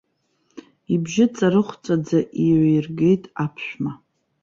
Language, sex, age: Abkhazian, female, 40-49